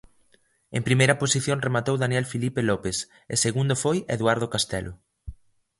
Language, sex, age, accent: Galician, male, under 19, Normativo (estándar)